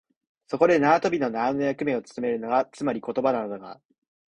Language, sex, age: Japanese, male, 19-29